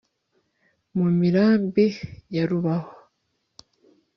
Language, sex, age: Kinyarwanda, female, 19-29